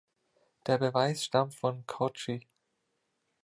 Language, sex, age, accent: German, male, 19-29, Deutschland Deutsch